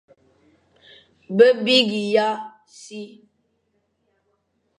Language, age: Fang, under 19